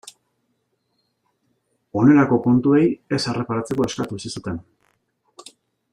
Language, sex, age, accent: Basque, male, 40-49, Mendebalekoa (Araba, Bizkaia, Gipuzkoako mendebaleko herri batzuk)